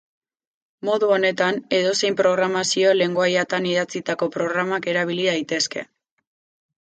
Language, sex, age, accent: Basque, female, 19-29, Mendebalekoa (Araba, Bizkaia, Gipuzkoako mendebaleko herri batzuk)